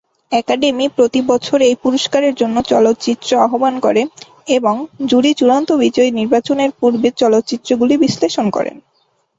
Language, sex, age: Bengali, female, under 19